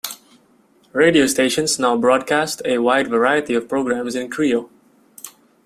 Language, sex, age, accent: English, male, 19-29, United States English